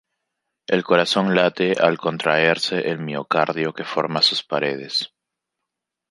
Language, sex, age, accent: Spanish, male, 19-29, Andino-Pacífico: Colombia, Perú, Ecuador, oeste de Bolivia y Venezuela andina